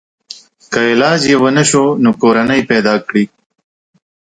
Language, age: Pashto, 30-39